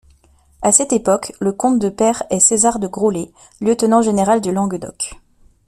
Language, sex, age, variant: French, female, 19-29, Français de métropole